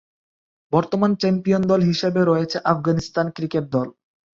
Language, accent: Bengali, Bangladeshi; শুদ্ধ বাংলা